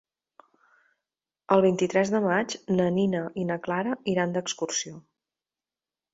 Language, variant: Catalan, Septentrional